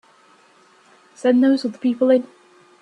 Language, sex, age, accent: English, female, 30-39, England English